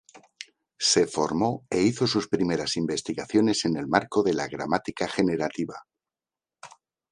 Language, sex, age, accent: Spanish, male, 50-59, España: Centro-Sur peninsular (Madrid, Toledo, Castilla-La Mancha)